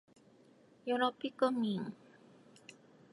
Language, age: Japanese, 30-39